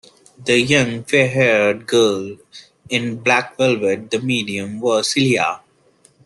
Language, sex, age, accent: English, male, 19-29, India and South Asia (India, Pakistan, Sri Lanka)